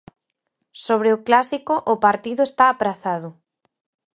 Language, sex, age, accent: Galician, female, 30-39, Normativo (estándar)